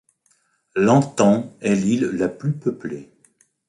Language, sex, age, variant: French, male, 60-69, Français de métropole